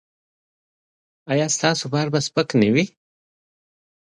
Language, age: Pashto, 30-39